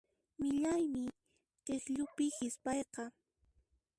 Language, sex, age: Puno Quechua, female, 19-29